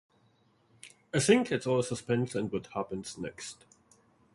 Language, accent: English, England English